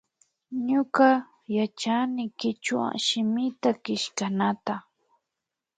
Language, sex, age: Imbabura Highland Quichua, female, 30-39